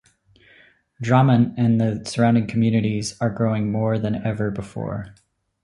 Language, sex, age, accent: English, male, 40-49, United States English